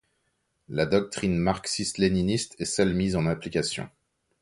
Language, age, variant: French, 19-29, Français de métropole